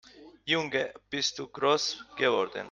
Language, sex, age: German, male, under 19